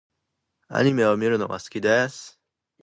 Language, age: Japanese, under 19